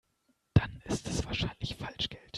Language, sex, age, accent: German, male, 19-29, Deutschland Deutsch